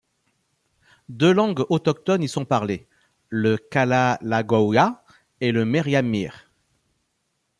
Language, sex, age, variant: French, male, 40-49, Français de métropole